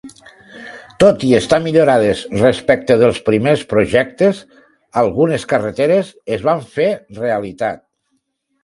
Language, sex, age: Catalan, male, 60-69